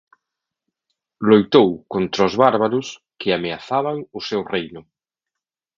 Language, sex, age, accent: Galician, male, 40-49, Central (sen gheada)